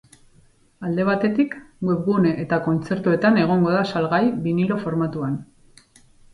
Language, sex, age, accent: Basque, female, 40-49, Erdialdekoa edo Nafarra (Gipuzkoa, Nafarroa)